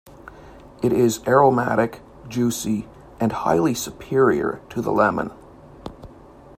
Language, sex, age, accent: English, male, 40-49, Canadian English